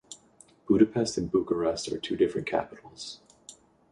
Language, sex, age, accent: English, male, 19-29, United States English